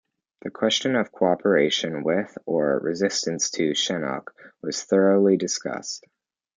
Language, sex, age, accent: English, male, under 19, Canadian English